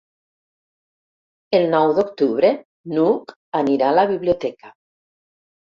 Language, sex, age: Catalan, female, 60-69